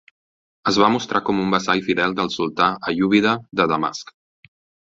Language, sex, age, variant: Catalan, male, 30-39, Central